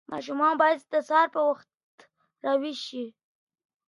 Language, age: Pashto, under 19